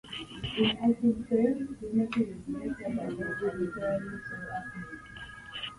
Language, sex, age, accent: English, female, 19-29, England English